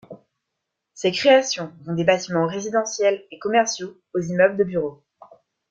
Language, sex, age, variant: French, female, under 19, Français de métropole